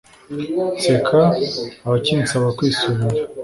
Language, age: Kinyarwanda, 19-29